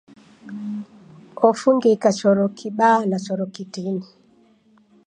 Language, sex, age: Taita, female, 60-69